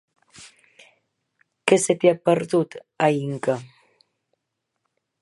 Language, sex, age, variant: Catalan, female, 19-29, Central